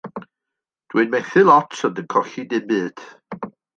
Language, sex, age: Welsh, male, 60-69